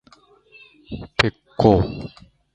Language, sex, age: Japanese, male, 50-59